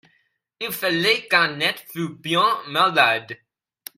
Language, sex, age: French, male, under 19